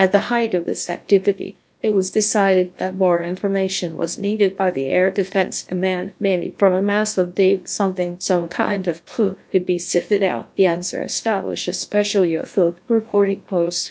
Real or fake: fake